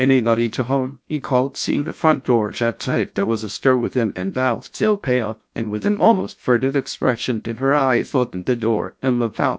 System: TTS, GlowTTS